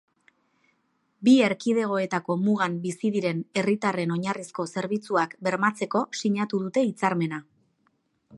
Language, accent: Basque, Mendebalekoa (Araba, Bizkaia, Gipuzkoako mendebaleko herri batzuk)